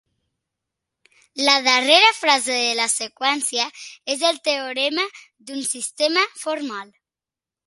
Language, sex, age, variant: Catalan, female, 40-49, Nord-Occidental